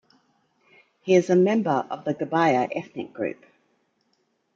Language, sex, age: English, female, 40-49